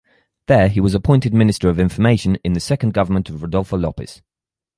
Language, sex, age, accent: English, male, 19-29, England English